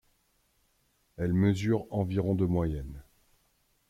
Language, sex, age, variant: French, male, 40-49, Français de métropole